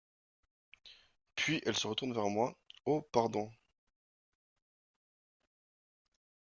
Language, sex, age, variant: French, male, 30-39, Français de métropole